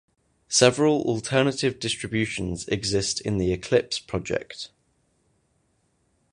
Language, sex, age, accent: English, male, 19-29, England English